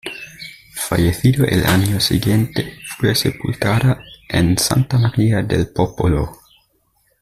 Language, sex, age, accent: Spanish, male, 19-29, España: Norte peninsular (Asturias, Castilla y León, Cantabria, País Vasco, Navarra, Aragón, La Rioja, Guadalajara, Cuenca)